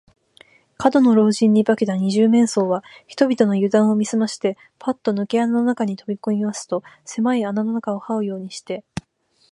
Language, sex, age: Japanese, female, 19-29